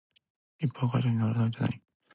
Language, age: Japanese, 19-29